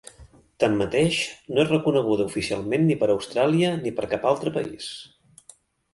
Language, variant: Catalan, Central